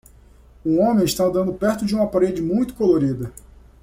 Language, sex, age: Portuguese, male, 19-29